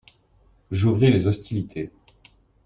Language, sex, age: French, male, 30-39